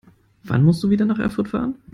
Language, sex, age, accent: German, male, 19-29, Deutschland Deutsch